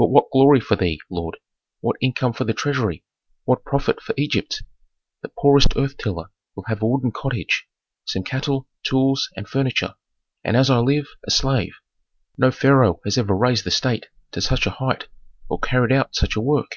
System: none